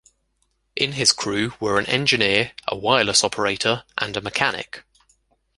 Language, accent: English, England English